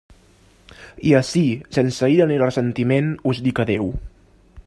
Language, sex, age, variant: Catalan, male, 19-29, Central